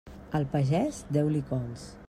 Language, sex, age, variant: Catalan, female, 40-49, Central